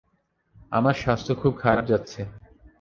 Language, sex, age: Bengali, male, 19-29